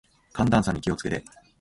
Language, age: Japanese, 40-49